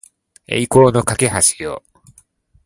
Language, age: Japanese, 19-29